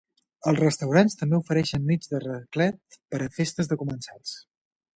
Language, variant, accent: Catalan, Central, central